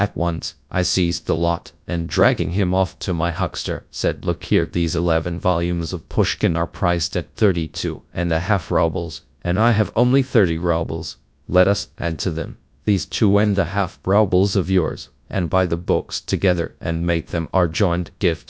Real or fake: fake